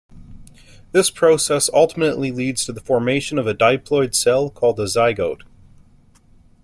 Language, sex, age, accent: English, male, 19-29, United States English